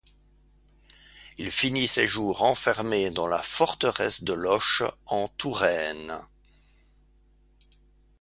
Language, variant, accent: French, Français d'Europe, Français de Belgique